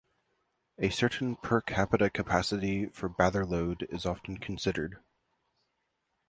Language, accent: English, United States English